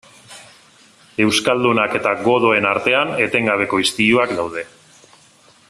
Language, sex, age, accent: Basque, male, 40-49, Mendebalekoa (Araba, Bizkaia, Gipuzkoako mendebaleko herri batzuk)